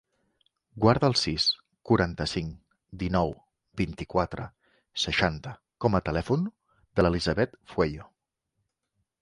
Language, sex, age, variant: Catalan, male, 40-49, Central